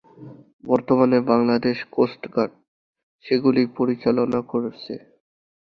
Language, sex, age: Bengali, male, 19-29